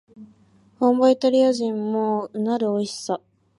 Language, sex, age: Japanese, female, 19-29